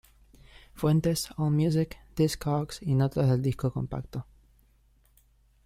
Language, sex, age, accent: Spanish, male, under 19, Rioplatense: Argentina, Uruguay, este de Bolivia, Paraguay